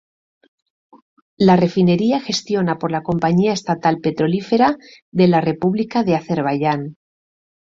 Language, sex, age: Spanish, female, 50-59